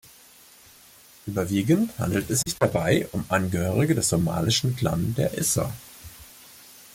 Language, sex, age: German, male, 30-39